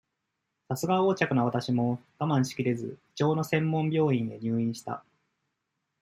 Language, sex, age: Japanese, male, 19-29